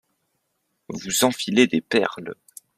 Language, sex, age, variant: French, male, under 19, Français de métropole